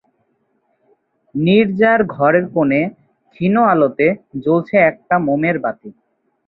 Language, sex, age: Bengali, male, 19-29